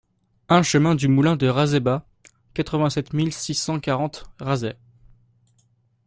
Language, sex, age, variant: French, male, under 19, Français de métropole